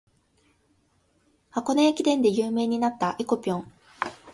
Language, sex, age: Japanese, female, 19-29